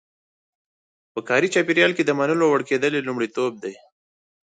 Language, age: Pashto, 30-39